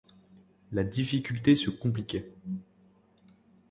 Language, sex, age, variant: French, male, 30-39, Français de métropole